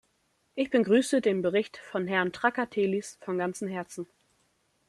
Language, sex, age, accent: German, female, under 19, Deutschland Deutsch